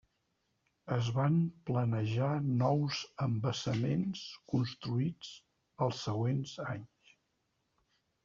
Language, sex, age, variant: Catalan, male, 60-69, Central